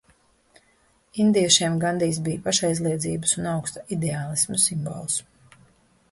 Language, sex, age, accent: Latvian, female, 40-49, bez akcenta